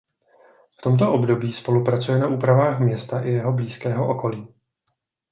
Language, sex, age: Czech, male, 40-49